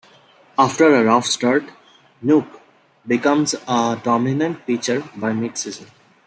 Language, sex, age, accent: English, male, 19-29, India and South Asia (India, Pakistan, Sri Lanka)